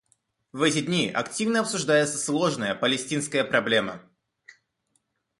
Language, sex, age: Russian, male, under 19